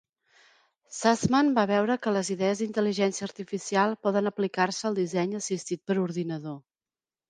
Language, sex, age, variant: Catalan, female, 40-49, Central